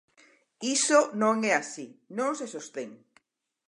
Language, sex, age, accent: Galician, female, 60-69, Normativo (estándar)